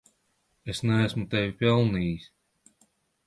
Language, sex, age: Latvian, male, 30-39